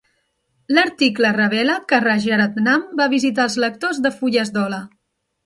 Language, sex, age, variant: Catalan, female, 30-39, Central